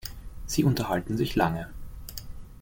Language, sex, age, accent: German, male, 19-29, Österreichisches Deutsch